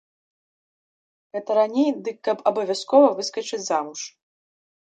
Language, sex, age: Belarusian, female, 19-29